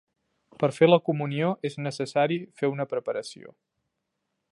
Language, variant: Catalan, Central